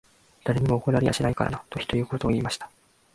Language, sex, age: Japanese, male, 19-29